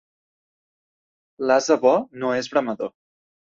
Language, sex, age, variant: Catalan, male, 30-39, Central